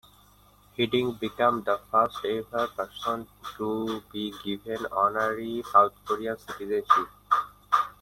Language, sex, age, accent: English, male, 19-29, India and South Asia (India, Pakistan, Sri Lanka)